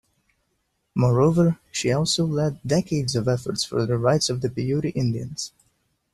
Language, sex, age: English, male, under 19